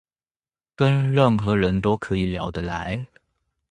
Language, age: Chinese, 30-39